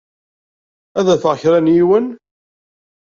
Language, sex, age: Kabyle, male, 40-49